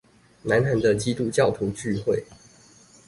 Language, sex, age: Chinese, male, 19-29